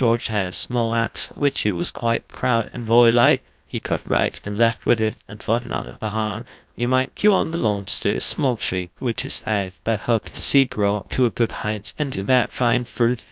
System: TTS, GlowTTS